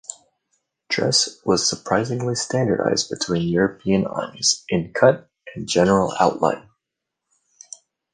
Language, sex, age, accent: English, male, 30-39, United States English